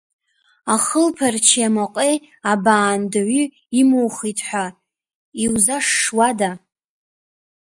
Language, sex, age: Abkhazian, female, 19-29